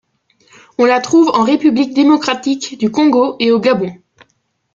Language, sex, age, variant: French, female, 19-29, Français de métropole